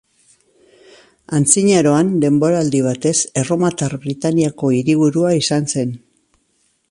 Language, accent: Basque, Mendebalekoa (Araba, Bizkaia, Gipuzkoako mendebaleko herri batzuk)